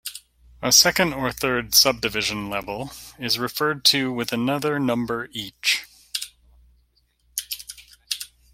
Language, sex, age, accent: English, male, 40-49, United States English